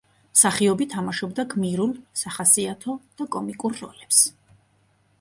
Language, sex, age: Georgian, female, 30-39